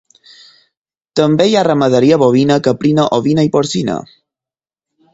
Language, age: Catalan, 19-29